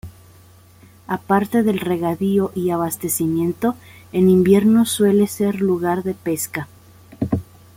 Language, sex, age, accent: Spanish, female, 30-39, México